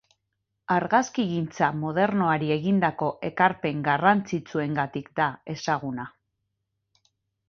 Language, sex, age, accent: Basque, female, 50-59, Mendebalekoa (Araba, Bizkaia, Gipuzkoako mendebaleko herri batzuk)